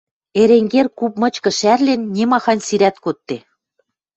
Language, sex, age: Western Mari, female, 50-59